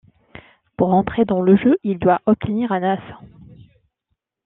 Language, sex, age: French, female, 19-29